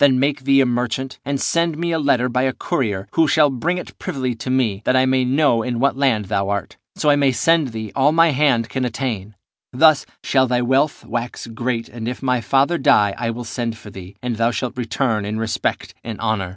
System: none